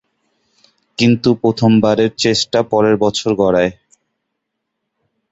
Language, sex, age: Bengali, male, 19-29